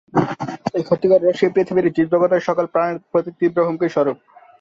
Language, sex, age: Bengali, male, 19-29